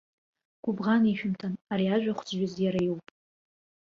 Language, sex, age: Abkhazian, female, under 19